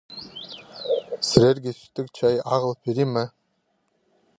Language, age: Khakas, 19-29